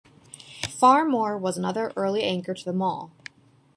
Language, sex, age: English, female, 19-29